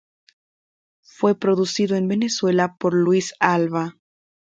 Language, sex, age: Spanish, female, 19-29